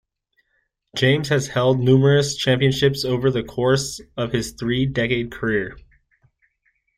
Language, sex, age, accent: English, male, 30-39, United States English